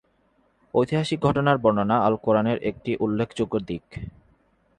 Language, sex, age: Bengali, male, 19-29